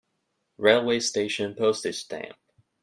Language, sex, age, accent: English, male, 19-29, United States English